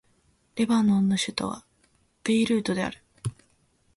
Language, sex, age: Japanese, female, 19-29